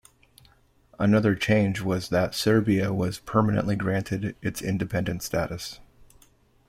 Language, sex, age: English, male, 40-49